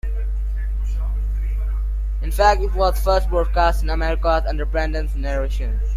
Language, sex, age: English, male, under 19